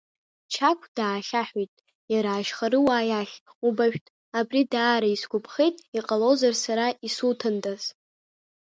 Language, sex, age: Abkhazian, female, under 19